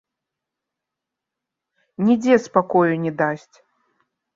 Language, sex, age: Belarusian, female, 30-39